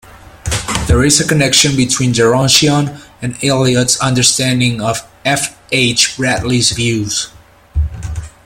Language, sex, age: English, male, 40-49